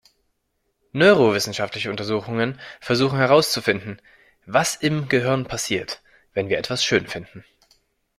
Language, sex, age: German, male, 19-29